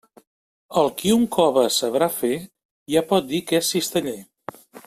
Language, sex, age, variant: Catalan, male, 50-59, Central